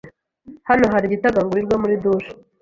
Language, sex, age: Kinyarwanda, female, 19-29